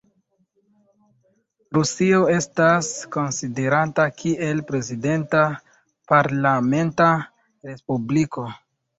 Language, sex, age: Esperanto, male, 19-29